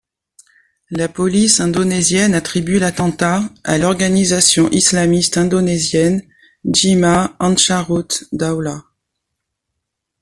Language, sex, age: French, female, 60-69